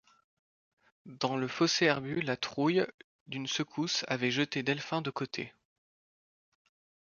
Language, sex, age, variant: French, male, 30-39, Français de métropole